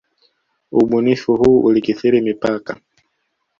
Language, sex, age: Swahili, male, 19-29